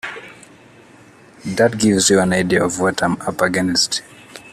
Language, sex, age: English, male, 19-29